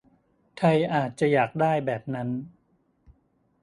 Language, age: Thai, 50-59